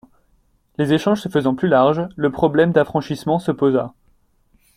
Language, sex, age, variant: French, male, 19-29, Français de métropole